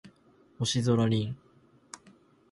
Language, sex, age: Japanese, male, 19-29